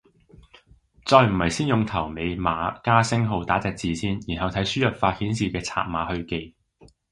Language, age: Cantonese, 30-39